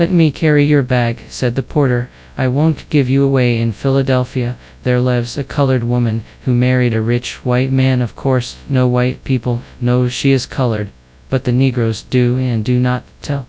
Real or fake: fake